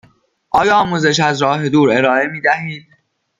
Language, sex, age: Persian, male, under 19